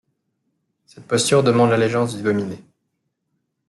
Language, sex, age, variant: French, male, 19-29, Français de métropole